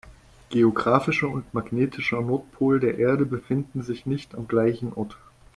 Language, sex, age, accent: German, male, 30-39, Deutschland Deutsch